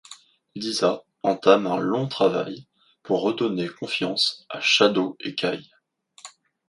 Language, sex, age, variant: French, male, 19-29, Français de métropole